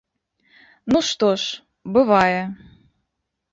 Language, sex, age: Belarusian, female, 19-29